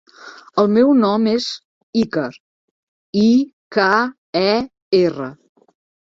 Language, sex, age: Catalan, female, 50-59